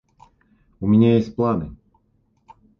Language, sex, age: Russian, male, 30-39